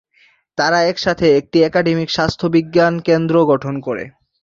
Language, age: Bengali, 19-29